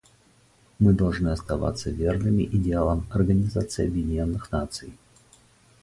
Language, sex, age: Russian, male, 40-49